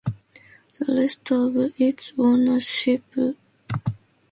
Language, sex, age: English, female, 19-29